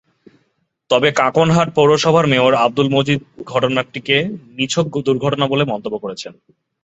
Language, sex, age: Bengali, male, 19-29